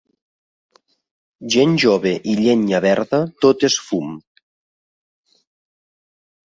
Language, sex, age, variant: Catalan, male, 30-39, Nord-Occidental